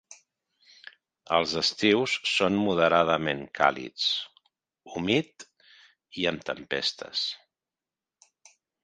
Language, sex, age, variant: Catalan, male, 50-59, Central